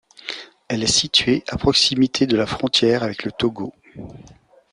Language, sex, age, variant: French, male, 50-59, Français de métropole